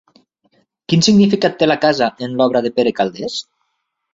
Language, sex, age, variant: Catalan, male, 40-49, Septentrional